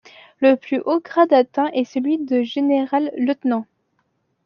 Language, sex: French, female